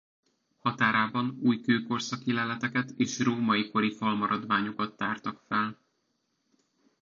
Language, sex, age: Hungarian, male, 19-29